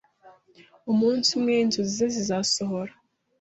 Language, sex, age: Kinyarwanda, female, 30-39